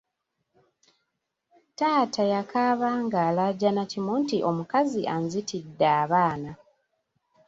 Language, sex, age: Ganda, female, 19-29